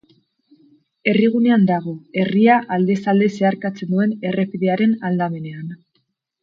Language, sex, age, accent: Basque, female, 19-29, Mendebalekoa (Araba, Bizkaia, Gipuzkoako mendebaleko herri batzuk)